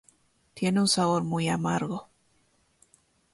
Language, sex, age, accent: Spanish, female, 19-29, Rioplatense: Argentina, Uruguay, este de Bolivia, Paraguay